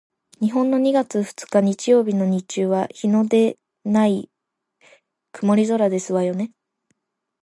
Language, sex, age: Japanese, female, 19-29